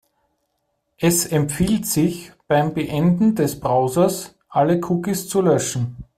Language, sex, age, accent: German, male, 30-39, Österreichisches Deutsch